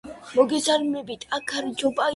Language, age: Georgian, 19-29